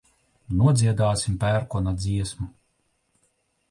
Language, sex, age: Latvian, male, 40-49